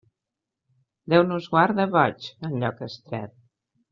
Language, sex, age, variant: Catalan, female, 40-49, Central